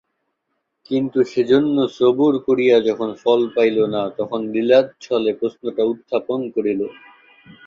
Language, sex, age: Bengali, male, 19-29